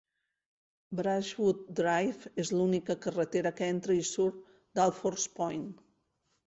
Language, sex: Catalan, female